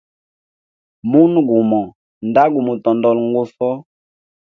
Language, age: Hemba, 19-29